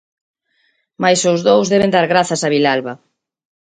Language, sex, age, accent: Galician, female, 50-59, Central (gheada)